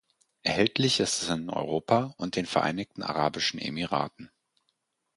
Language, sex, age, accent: German, male, 19-29, Deutschland Deutsch